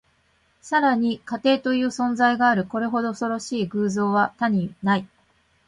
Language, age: Japanese, 50-59